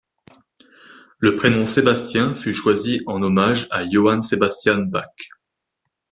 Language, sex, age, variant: French, male, 19-29, Français de métropole